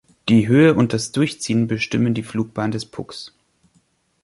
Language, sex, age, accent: German, male, 19-29, Deutschland Deutsch